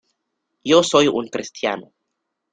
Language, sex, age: Spanish, male, 19-29